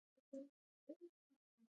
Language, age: Pashto, 19-29